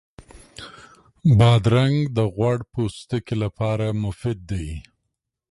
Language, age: Pashto, 50-59